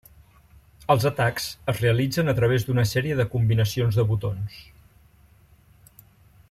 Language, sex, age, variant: Catalan, male, 50-59, Central